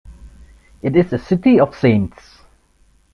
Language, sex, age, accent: English, male, 30-39, India and South Asia (India, Pakistan, Sri Lanka)